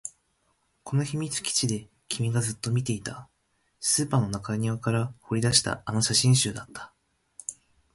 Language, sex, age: Japanese, male, 19-29